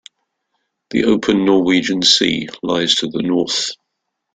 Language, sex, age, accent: English, male, 50-59, England English